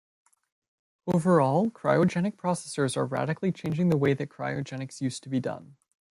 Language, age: English, 19-29